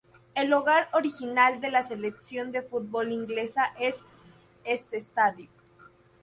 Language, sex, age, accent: Spanish, female, 19-29, México